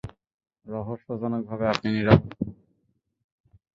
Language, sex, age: Bengali, male, 19-29